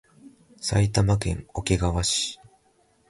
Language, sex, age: Japanese, male, 19-29